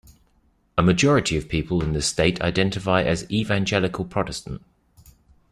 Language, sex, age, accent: English, male, 30-39, England English